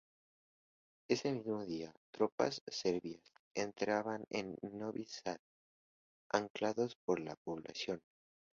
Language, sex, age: Spanish, male, 19-29